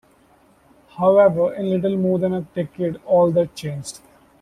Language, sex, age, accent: English, male, 19-29, India and South Asia (India, Pakistan, Sri Lanka)